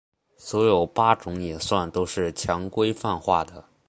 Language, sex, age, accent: Chinese, male, under 19, 出生地：浙江省